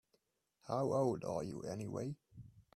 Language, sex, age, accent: English, male, 19-29, England English